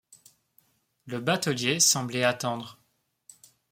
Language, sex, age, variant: French, male, 19-29, Français de métropole